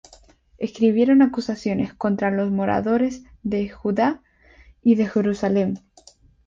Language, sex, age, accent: Spanish, female, 19-29, España: Islas Canarias